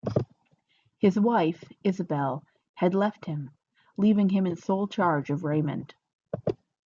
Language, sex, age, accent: English, female, 30-39, United States English